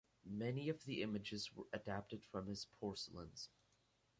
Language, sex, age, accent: English, male, under 19, United States English